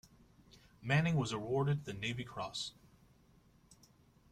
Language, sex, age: English, male, 30-39